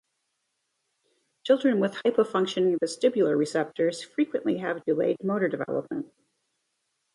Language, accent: English, United States English